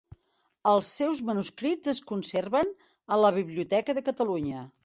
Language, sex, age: Catalan, female, 60-69